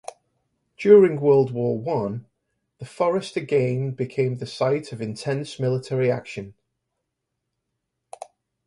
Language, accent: English, England English